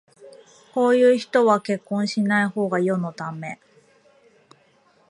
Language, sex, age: Japanese, female, 30-39